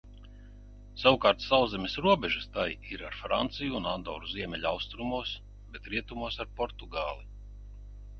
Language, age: Latvian, 60-69